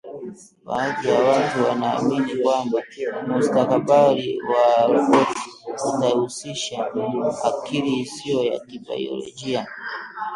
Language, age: Swahili, 19-29